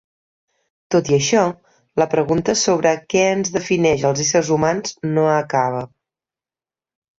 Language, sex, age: Catalan, female, 40-49